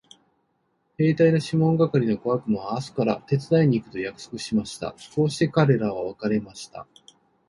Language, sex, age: Japanese, male, 40-49